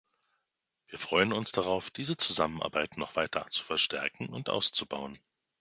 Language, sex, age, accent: German, male, 40-49, Deutschland Deutsch